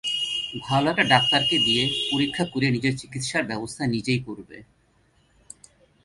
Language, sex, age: Bengali, male, 30-39